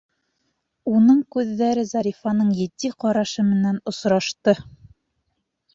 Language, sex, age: Bashkir, female, 19-29